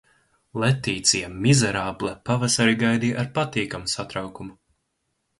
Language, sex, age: Latvian, male, under 19